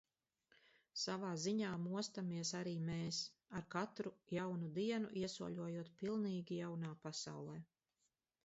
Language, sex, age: Latvian, female, 40-49